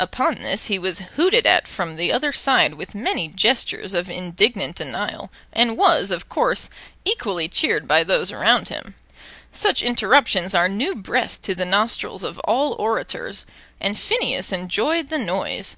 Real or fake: real